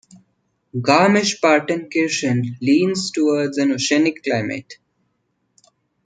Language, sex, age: English, male, under 19